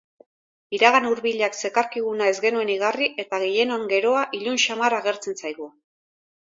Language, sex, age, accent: Basque, female, 50-59, Erdialdekoa edo Nafarra (Gipuzkoa, Nafarroa)